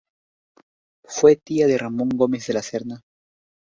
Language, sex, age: Spanish, male, under 19